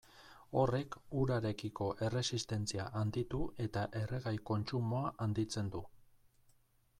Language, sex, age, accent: Basque, male, 40-49, Erdialdekoa edo Nafarra (Gipuzkoa, Nafarroa)